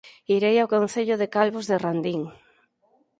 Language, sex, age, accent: Galician, female, 40-49, Oriental (común en zona oriental)